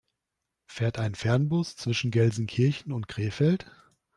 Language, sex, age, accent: German, male, 30-39, Deutschland Deutsch